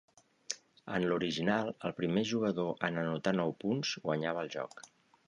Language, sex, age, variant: Catalan, male, 50-59, Central